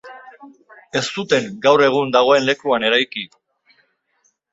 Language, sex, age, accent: Basque, male, 50-59, Mendebalekoa (Araba, Bizkaia, Gipuzkoako mendebaleko herri batzuk)